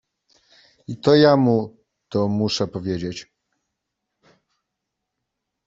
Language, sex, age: Polish, male, 19-29